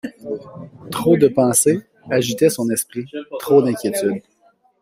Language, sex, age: French, male, 30-39